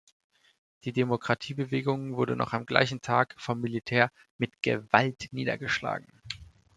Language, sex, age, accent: German, male, 19-29, Deutschland Deutsch